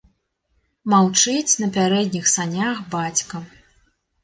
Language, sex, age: Belarusian, female, 30-39